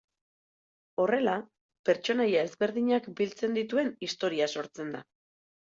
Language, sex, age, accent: Basque, female, 30-39, Erdialdekoa edo Nafarra (Gipuzkoa, Nafarroa)